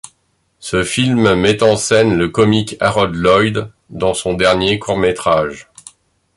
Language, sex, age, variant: French, male, 50-59, Français de métropole